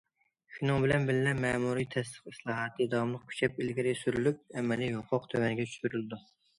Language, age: Uyghur, 19-29